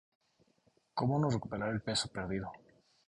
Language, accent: Spanish, México